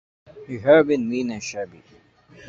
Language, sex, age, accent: English, male, 19-29, England English